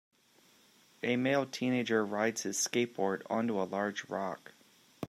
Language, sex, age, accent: English, male, 40-49, United States English